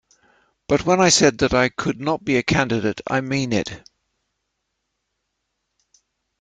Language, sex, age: English, male, 70-79